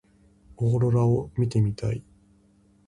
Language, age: Japanese, 19-29